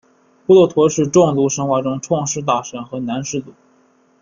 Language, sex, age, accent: Chinese, male, 19-29, 出生地：山东省